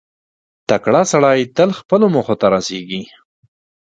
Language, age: Pashto, 19-29